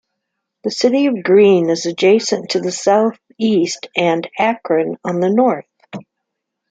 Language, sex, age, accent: English, female, 50-59, United States English